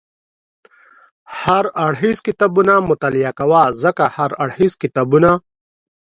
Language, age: Pashto, 40-49